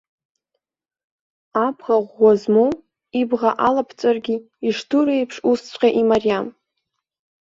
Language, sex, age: Abkhazian, female, under 19